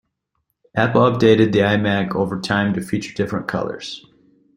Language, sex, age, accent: English, male, 30-39, United States English